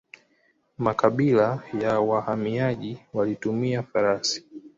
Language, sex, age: Swahili, male, 19-29